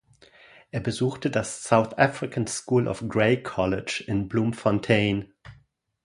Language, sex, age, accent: German, male, 40-49, Deutschland Deutsch